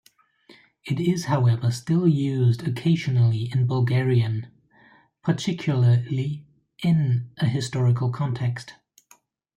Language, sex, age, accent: English, male, 40-49, England English